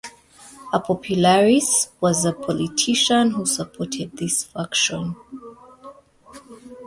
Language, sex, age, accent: English, female, 30-39, United States English